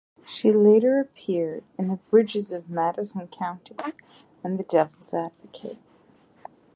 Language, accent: English, United States English